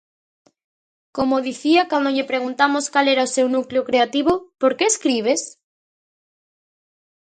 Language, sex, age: Galician, female, under 19